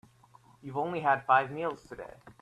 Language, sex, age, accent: English, male, 19-29, United States English